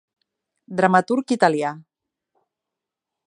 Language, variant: Catalan, Central